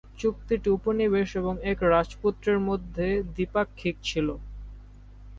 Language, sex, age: Bengali, male, under 19